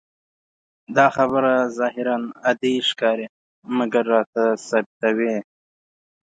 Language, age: Pashto, 19-29